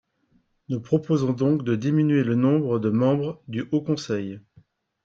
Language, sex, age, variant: French, male, 30-39, Français de métropole